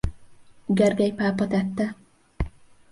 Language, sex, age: Hungarian, female, 19-29